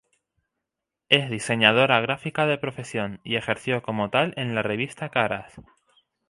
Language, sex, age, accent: Spanish, male, 19-29, España: Islas Canarias